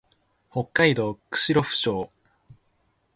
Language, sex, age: Japanese, male, under 19